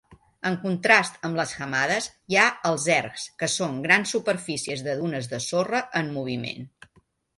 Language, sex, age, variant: Catalan, female, 50-59, Central